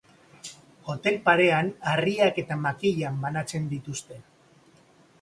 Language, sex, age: Basque, male, 50-59